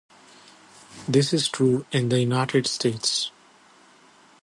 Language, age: English, 40-49